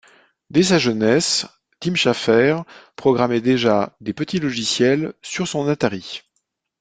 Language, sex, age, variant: French, male, 40-49, Français de métropole